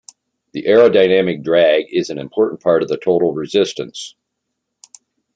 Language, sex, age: English, male, 60-69